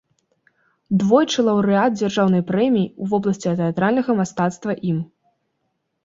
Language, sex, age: Belarusian, female, 19-29